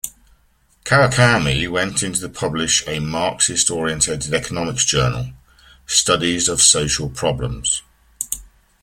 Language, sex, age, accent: English, male, 50-59, England English